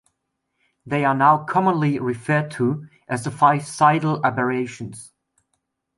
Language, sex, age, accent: English, male, 40-49, England English